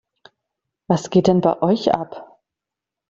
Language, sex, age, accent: German, female, 30-39, Deutschland Deutsch